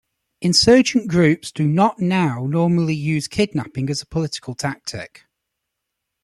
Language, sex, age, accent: English, male, 19-29, England English